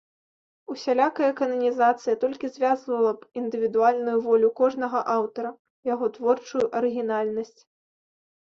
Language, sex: Belarusian, female